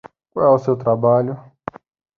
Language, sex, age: Portuguese, male, 19-29